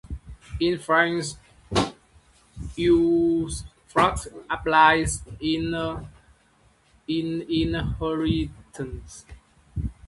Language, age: English, 19-29